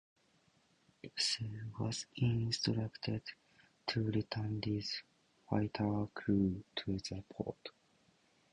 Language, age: English, 19-29